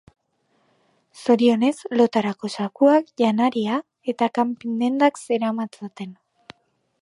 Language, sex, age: Basque, female, under 19